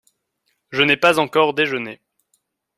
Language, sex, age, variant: French, male, 19-29, Français de métropole